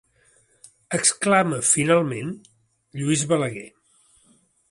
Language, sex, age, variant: Catalan, male, 60-69, Central